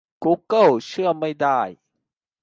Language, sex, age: Thai, male, 19-29